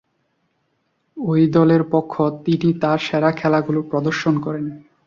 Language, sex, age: Bengali, male, 19-29